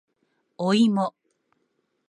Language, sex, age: Japanese, female, 40-49